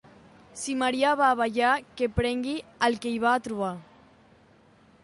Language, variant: Catalan, Central